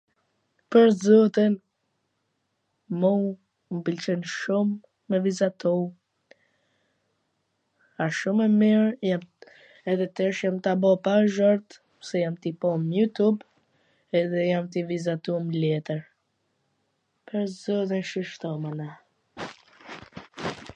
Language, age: Gheg Albanian, under 19